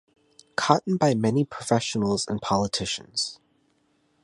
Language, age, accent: English, 19-29, United States English